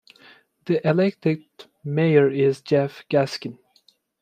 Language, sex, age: English, male, 19-29